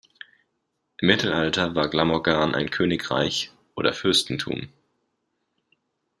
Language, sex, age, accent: German, male, 19-29, Deutschland Deutsch